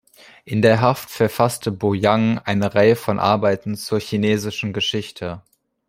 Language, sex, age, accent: German, male, under 19, Deutschland Deutsch